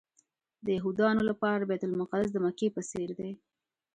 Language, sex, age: Pashto, female, 19-29